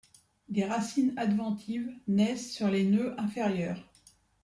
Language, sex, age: French, female, 50-59